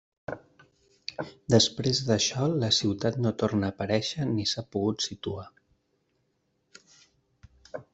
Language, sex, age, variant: Catalan, male, 19-29, Central